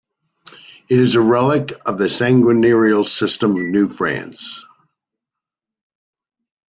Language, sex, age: English, male, 60-69